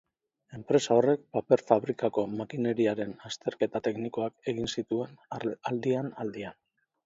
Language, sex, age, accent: Basque, male, 40-49, Mendebalekoa (Araba, Bizkaia, Gipuzkoako mendebaleko herri batzuk)